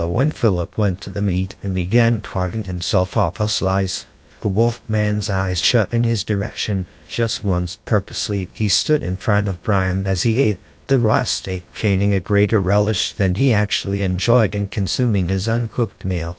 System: TTS, GlowTTS